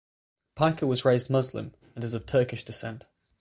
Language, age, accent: English, 19-29, England English; Northern English